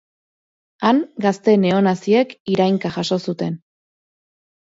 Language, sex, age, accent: Basque, female, 30-39, Erdialdekoa edo Nafarra (Gipuzkoa, Nafarroa)